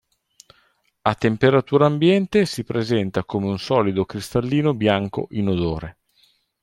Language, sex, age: Italian, male, 40-49